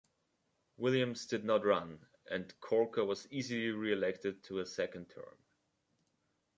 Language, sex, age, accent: English, male, 19-29, United States English